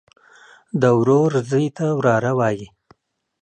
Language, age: Pashto, 40-49